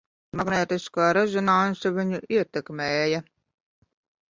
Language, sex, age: Latvian, female, 50-59